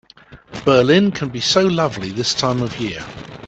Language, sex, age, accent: English, male, 70-79, England English